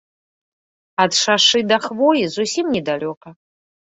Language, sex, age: Belarusian, female, 30-39